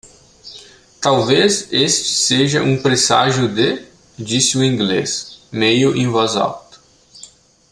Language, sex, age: Portuguese, male, 19-29